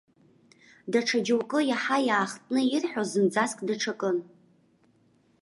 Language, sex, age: Abkhazian, female, under 19